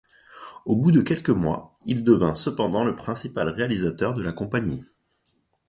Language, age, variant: French, 30-39, Français de métropole